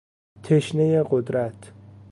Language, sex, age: Persian, male, 19-29